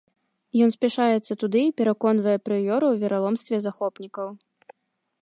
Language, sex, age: Belarusian, female, 19-29